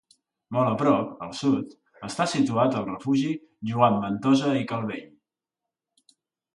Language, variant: Catalan, Central